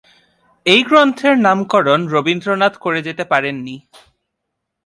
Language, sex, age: Bengali, male, 19-29